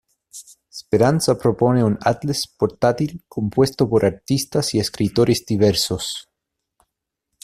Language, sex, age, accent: Spanish, male, 30-39, Chileno: Chile, Cuyo